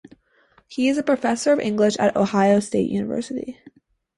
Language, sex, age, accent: English, female, under 19, United States English